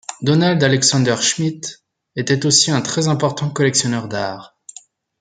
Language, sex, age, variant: French, male, 19-29, Français de métropole